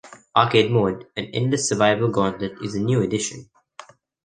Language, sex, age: English, male, under 19